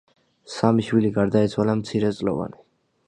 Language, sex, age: Georgian, male, under 19